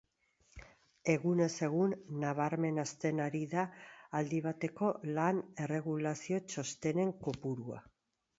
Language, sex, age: Basque, female, 50-59